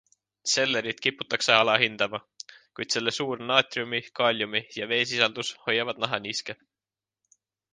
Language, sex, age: Estonian, male, 19-29